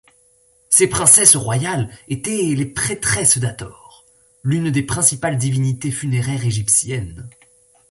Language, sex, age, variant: French, female, 19-29, Français de métropole